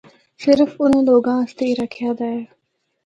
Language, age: Northern Hindko, 19-29